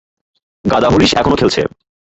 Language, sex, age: Bengali, male, 19-29